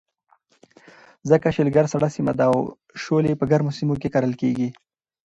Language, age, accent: Pashto, 30-39, پکتیا ولایت، احمدزی